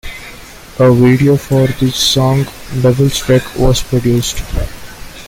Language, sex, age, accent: English, male, 19-29, India and South Asia (India, Pakistan, Sri Lanka)